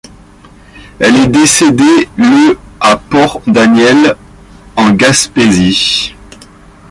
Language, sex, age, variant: French, male, 30-39, Français de métropole